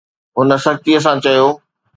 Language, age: Sindhi, 40-49